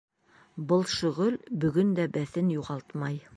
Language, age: Bashkir, 60-69